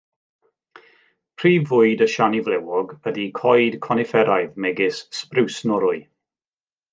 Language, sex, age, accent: Welsh, male, 40-49, Y Deyrnas Unedig Cymraeg